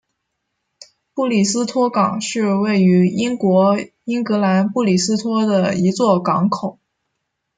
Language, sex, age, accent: Chinese, female, 19-29, 出生地：北京市